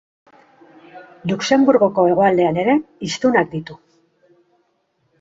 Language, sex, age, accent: Basque, female, 40-49, Mendebalekoa (Araba, Bizkaia, Gipuzkoako mendebaleko herri batzuk)